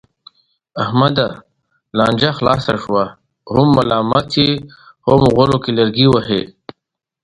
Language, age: Pashto, 30-39